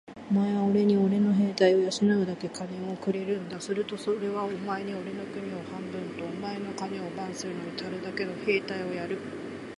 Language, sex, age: Japanese, female, 30-39